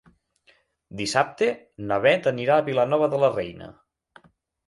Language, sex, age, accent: Catalan, male, 19-29, central; nord-occidental